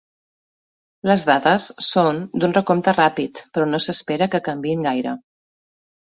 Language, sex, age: Catalan, female, 40-49